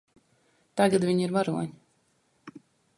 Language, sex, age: Latvian, female, 19-29